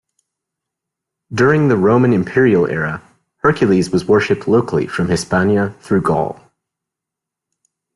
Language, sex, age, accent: English, male, 19-29, United States English